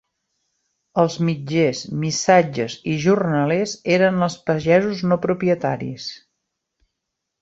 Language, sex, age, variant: Catalan, female, 50-59, Central